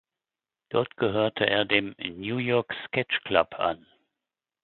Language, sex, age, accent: German, male, 60-69, Deutschland Deutsch